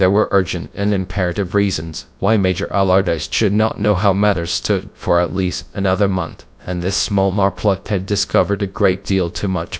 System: TTS, GradTTS